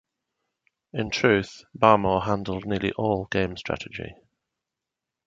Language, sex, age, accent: English, male, 40-49, England English